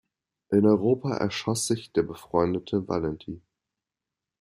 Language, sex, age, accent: German, male, under 19, Deutschland Deutsch